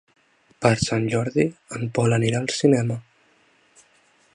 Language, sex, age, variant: Catalan, male, 19-29, Central